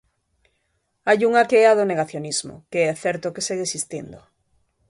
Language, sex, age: Galician, female, 30-39